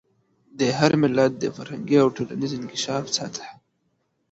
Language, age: Pashto, 19-29